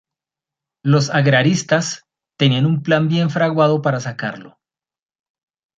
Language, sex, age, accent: Spanish, male, 50-59, Andino-Pacífico: Colombia, Perú, Ecuador, oeste de Bolivia y Venezuela andina